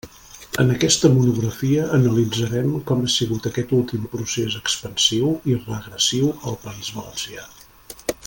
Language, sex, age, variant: Catalan, male, 50-59, Central